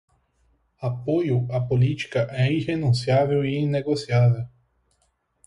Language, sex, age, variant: Portuguese, male, 19-29, Portuguese (Brasil)